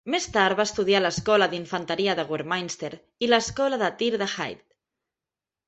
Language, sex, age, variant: Catalan, female, 19-29, Central